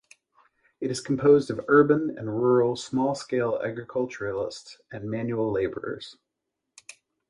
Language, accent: English, United States English